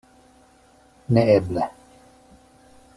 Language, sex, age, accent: Esperanto, male, 50-59, Internacia